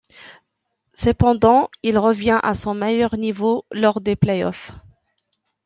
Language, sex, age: French, female, 30-39